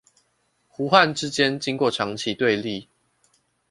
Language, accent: Chinese, 出生地：臺北市